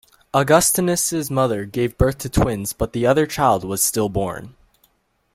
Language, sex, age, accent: English, male, under 19, United States English